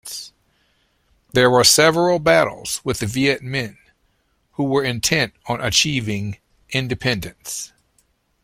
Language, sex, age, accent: English, male, 60-69, United States English